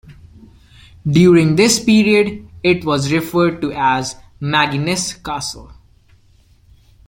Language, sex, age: English, male, under 19